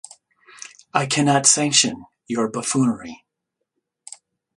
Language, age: English, 70-79